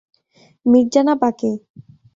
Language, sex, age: Bengali, female, 19-29